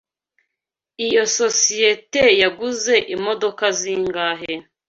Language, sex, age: Kinyarwanda, female, 19-29